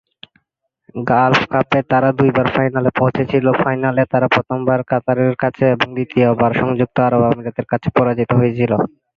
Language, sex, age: Bengali, male, 19-29